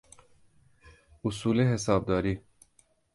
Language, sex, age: Persian, male, 40-49